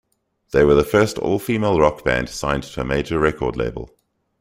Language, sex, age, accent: English, male, 30-39, Southern African (South Africa, Zimbabwe, Namibia)